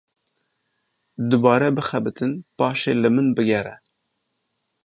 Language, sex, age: Kurdish, male, 30-39